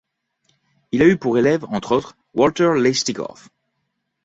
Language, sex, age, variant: French, male, 30-39, Français de métropole